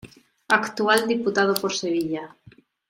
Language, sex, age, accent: Spanish, female, 30-39, España: Centro-Sur peninsular (Madrid, Toledo, Castilla-La Mancha)